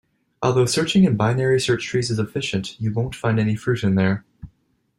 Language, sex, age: English, male, 19-29